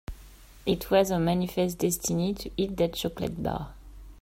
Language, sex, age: English, male, 19-29